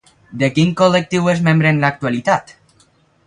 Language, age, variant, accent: Catalan, under 19, Valencià septentrional, valencià